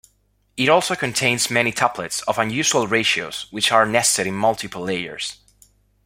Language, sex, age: English, male, 30-39